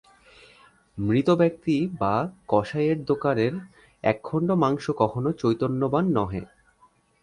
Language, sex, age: Bengali, male, 19-29